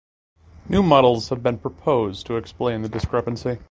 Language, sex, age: English, male, 19-29